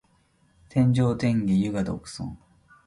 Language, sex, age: Japanese, male, 30-39